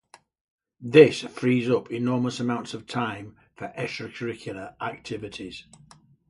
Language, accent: English, England English